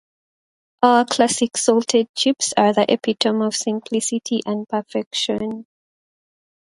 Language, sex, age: English, female, 19-29